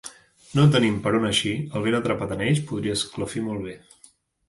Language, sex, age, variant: Catalan, male, 30-39, Central